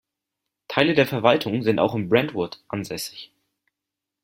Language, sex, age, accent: German, male, 19-29, Deutschland Deutsch